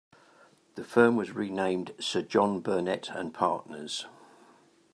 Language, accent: English, England English